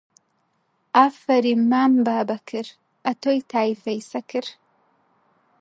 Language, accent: Central Kurdish, سۆرانی